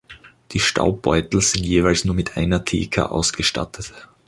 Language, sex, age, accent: German, male, 19-29, Österreichisches Deutsch